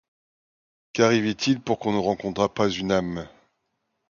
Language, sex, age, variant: French, male, 50-59, Français de métropole